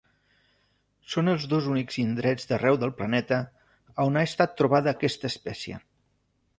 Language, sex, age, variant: Catalan, male, 40-49, Central